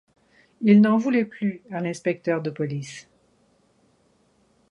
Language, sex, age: French, female, 50-59